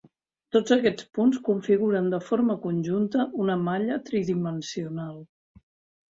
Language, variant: Catalan, Central